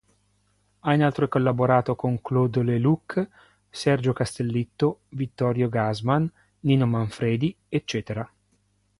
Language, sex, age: Italian, male, 50-59